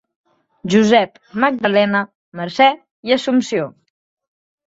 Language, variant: Catalan, Central